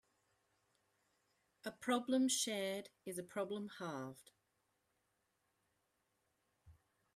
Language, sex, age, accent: English, female, 40-49, Australian English